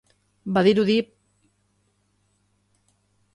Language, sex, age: Basque, female, 50-59